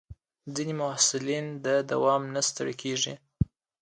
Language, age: Pashto, under 19